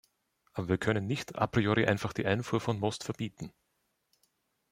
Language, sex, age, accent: German, male, 30-39, Österreichisches Deutsch